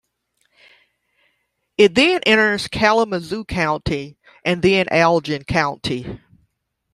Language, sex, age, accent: English, female, 30-39, United States English